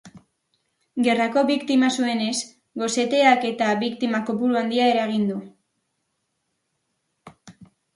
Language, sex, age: Basque, female, under 19